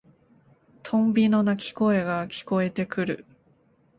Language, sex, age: Japanese, female, 19-29